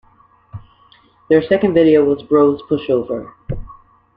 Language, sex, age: English, female, 19-29